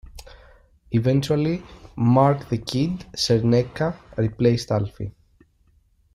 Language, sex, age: English, male, 30-39